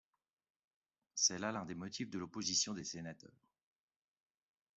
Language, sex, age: French, male, 40-49